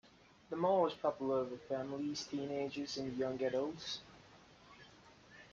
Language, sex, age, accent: English, male, 19-29, England English